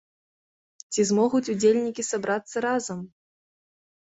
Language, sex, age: Belarusian, female, 19-29